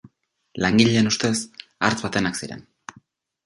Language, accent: Basque, Erdialdekoa edo Nafarra (Gipuzkoa, Nafarroa)